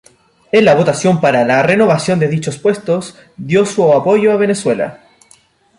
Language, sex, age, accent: Spanish, male, 19-29, Chileno: Chile, Cuyo